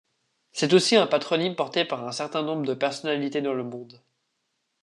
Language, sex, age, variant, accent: French, male, under 19, Français d'Europe, Français de Suisse